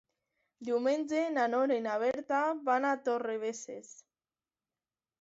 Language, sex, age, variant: Catalan, female, under 19, Alacantí